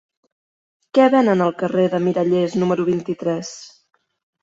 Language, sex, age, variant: Catalan, female, 30-39, Central